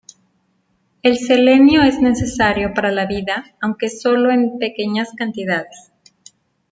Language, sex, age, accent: Spanish, female, 40-49, México